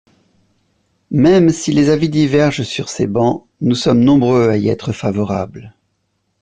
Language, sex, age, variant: French, male, 40-49, Français de métropole